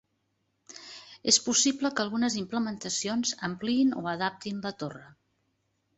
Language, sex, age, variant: Catalan, female, 60-69, Central